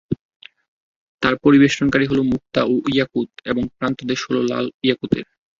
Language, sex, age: Bengali, male, 19-29